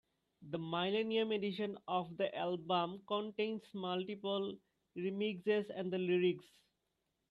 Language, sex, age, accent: English, male, 19-29, India and South Asia (India, Pakistan, Sri Lanka)